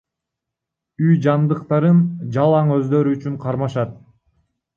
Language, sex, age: Kyrgyz, male, under 19